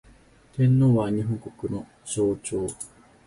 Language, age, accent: Japanese, 19-29, 標準語